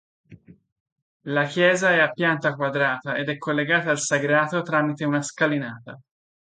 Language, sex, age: Italian, male, 30-39